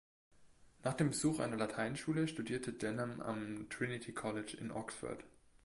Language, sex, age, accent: German, male, 19-29, Deutschland Deutsch